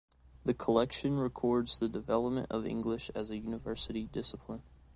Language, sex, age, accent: English, male, 19-29, United States English